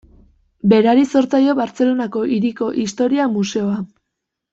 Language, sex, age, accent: Basque, female, under 19, Erdialdekoa edo Nafarra (Gipuzkoa, Nafarroa)